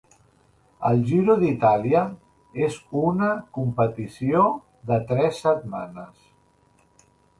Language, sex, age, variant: Catalan, male, 50-59, Central